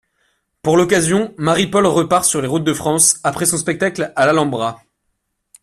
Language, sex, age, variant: French, male, 19-29, Français de métropole